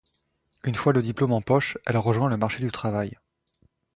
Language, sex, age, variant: French, male, 19-29, Français de métropole